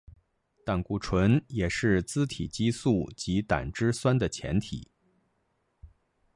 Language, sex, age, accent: Chinese, male, 40-49, 出生地：北京市